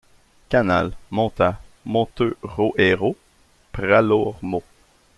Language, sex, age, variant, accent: French, male, 30-39, Français d'Amérique du Nord, Français du Canada